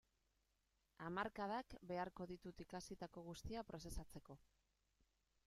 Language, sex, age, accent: Basque, female, 30-39, Mendebalekoa (Araba, Bizkaia, Gipuzkoako mendebaleko herri batzuk)